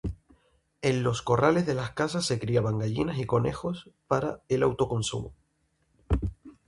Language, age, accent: Spanish, 19-29, España: Islas Canarias